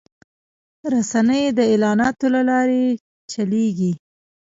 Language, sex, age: Pashto, female, 19-29